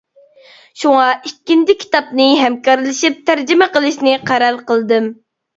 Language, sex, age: Uyghur, female, 30-39